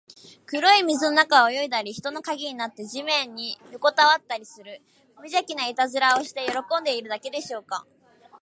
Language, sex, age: Japanese, female, under 19